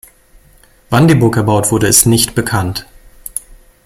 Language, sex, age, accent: German, male, 40-49, Deutschland Deutsch